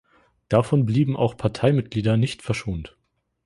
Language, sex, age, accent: German, male, 19-29, Deutschland Deutsch